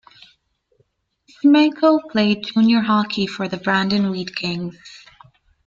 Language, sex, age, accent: English, female, 30-39, Canadian English